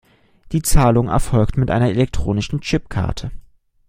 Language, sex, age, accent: German, male, 19-29, Deutschland Deutsch